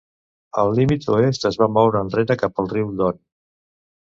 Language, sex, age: Catalan, male, 60-69